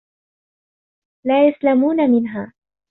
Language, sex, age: Arabic, female, 19-29